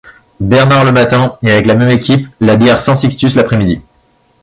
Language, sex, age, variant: French, male, 30-39, Français de métropole